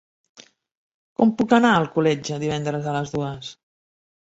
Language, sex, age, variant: Catalan, female, 50-59, Central